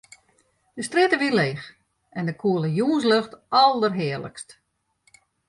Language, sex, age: Western Frisian, female, 60-69